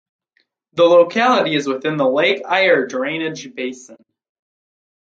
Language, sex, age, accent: English, male, under 19, United States English